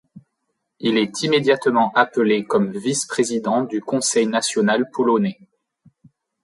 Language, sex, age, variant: French, male, 30-39, Français de métropole